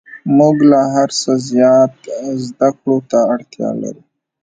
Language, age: Pashto, 19-29